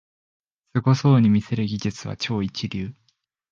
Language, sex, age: Japanese, male, 19-29